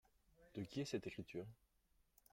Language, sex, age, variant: French, male, 30-39, Français de métropole